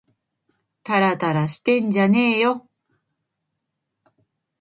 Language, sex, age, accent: Japanese, female, 50-59, 標準語; 東京